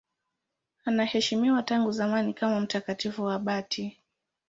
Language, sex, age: Swahili, female, 19-29